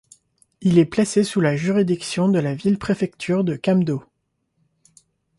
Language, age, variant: French, 19-29, Français de métropole